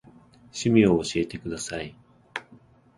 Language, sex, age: Japanese, male, 30-39